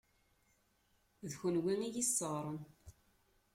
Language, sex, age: Kabyle, female, 80-89